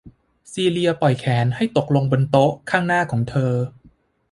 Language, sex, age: Thai, male, 19-29